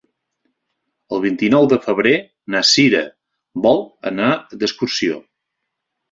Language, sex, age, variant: Catalan, male, 60-69, Central